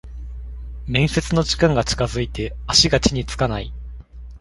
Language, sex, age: Japanese, male, 19-29